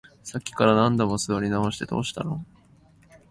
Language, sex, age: Japanese, male, 19-29